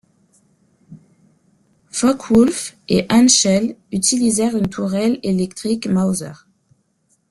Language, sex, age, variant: French, female, 30-39, Français de métropole